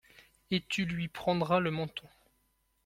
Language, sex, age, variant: French, male, 19-29, Français de métropole